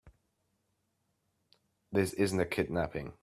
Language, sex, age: English, male, under 19